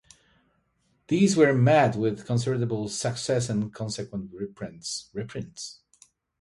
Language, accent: English, United States English; Australian English